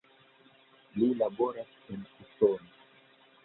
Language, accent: Esperanto, Internacia